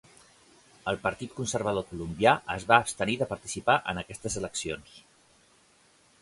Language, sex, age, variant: Catalan, male, 30-39, Central